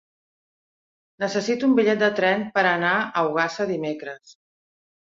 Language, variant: Catalan, Central